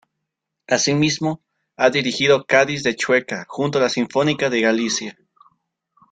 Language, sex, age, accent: Spanish, male, 19-29, Andino-Pacífico: Colombia, Perú, Ecuador, oeste de Bolivia y Venezuela andina